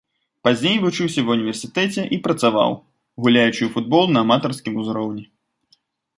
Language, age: Belarusian, 19-29